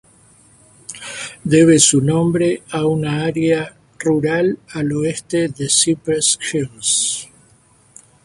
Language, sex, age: Spanish, male, 70-79